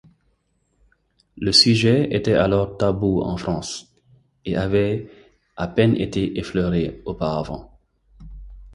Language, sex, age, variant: French, male, 30-39, Français d'Afrique subsaharienne et des îles africaines